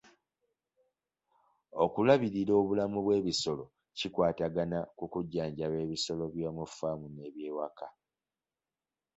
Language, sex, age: Ganda, male, 19-29